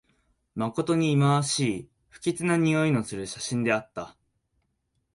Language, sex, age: Japanese, male, 19-29